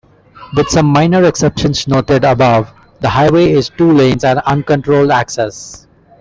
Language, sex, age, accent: English, male, 19-29, India and South Asia (India, Pakistan, Sri Lanka)